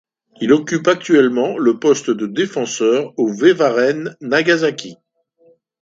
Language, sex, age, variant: French, male, 60-69, Français de métropole